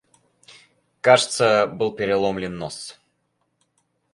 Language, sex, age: Russian, male, under 19